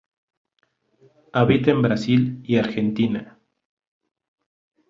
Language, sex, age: Spanish, male, 40-49